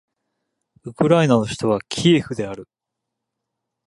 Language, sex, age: Japanese, male, 30-39